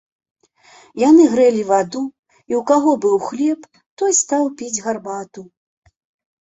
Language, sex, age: Belarusian, female, 50-59